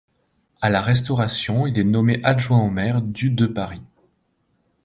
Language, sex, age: French, male, 30-39